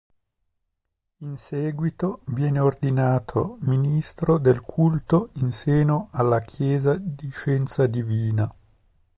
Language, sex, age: Italian, male, 40-49